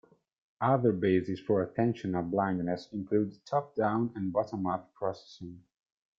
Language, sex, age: English, male, 19-29